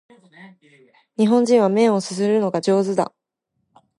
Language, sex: Japanese, female